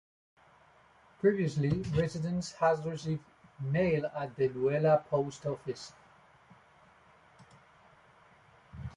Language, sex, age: English, male, 40-49